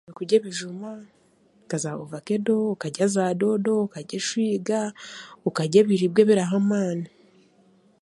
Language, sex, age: Chiga, female, 19-29